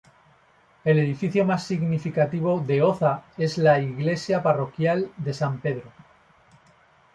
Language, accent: Spanish, España: Centro-Sur peninsular (Madrid, Toledo, Castilla-La Mancha)